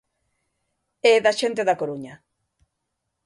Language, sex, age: Galician, female, 30-39